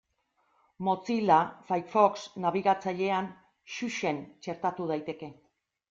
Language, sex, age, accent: Basque, female, 60-69, Erdialdekoa edo Nafarra (Gipuzkoa, Nafarroa)